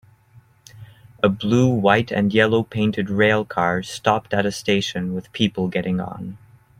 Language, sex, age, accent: English, male, 19-29, Canadian English